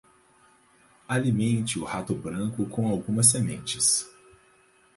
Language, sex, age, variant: Portuguese, male, 30-39, Portuguese (Brasil)